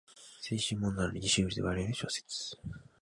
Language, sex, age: Japanese, male, 19-29